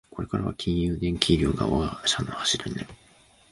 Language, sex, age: Japanese, male, 19-29